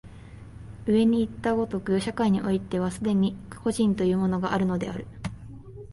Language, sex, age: Japanese, female, under 19